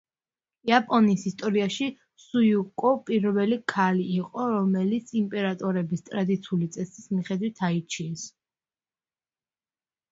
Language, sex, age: Georgian, female, under 19